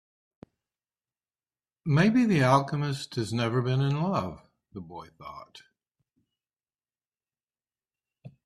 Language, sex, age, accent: English, male, 60-69, United States English